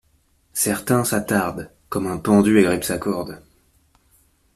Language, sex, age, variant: French, male, 19-29, Français de métropole